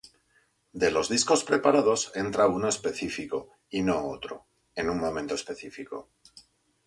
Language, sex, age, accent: Spanish, male, 40-49, España: Norte peninsular (Asturias, Castilla y León, Cantabria, País Vasco, Navarra, Aragón, La Rioja, Guadalajara, Cuenca)